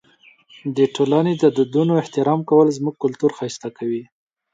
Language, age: Pashto, 19-29